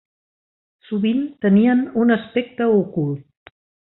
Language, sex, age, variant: Catalan, female, 60-69, Central